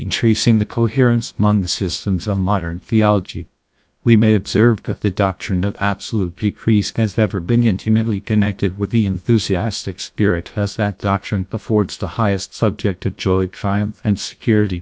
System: TTS, GlowTTS